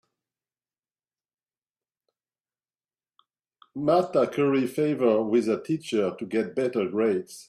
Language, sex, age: English, male, 50-59